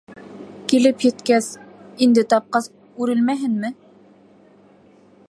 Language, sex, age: Bashkir, female, 19-29